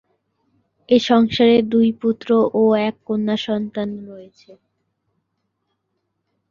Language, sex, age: Bengali, female, 19-29